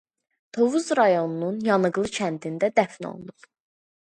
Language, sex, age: Azerbaijani, female, under 19